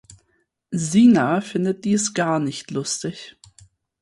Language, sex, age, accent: German, female, 19-29, Deutschland Deutsch